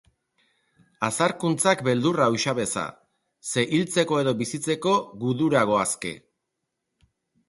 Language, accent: Basque, Erdialdekoa edo Nafarra (Gipuzkoa, Nafarroa)